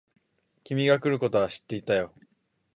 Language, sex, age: Japanese, male, 19-29